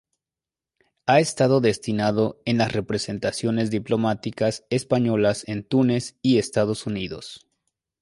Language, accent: Spanish, México